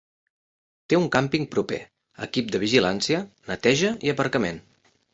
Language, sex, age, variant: Catalan, male, 30-39, Central